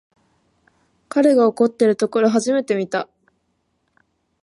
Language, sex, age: Japanese, female, 19-29